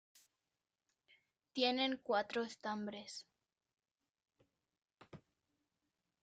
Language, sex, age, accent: Spanish, female, under 19, Chileno: Chile, Cuyo